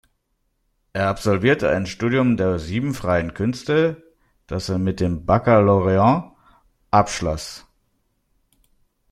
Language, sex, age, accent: German, male, 30-39, Deutschland Deutsch